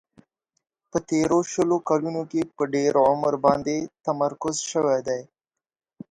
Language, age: Pashto, under 19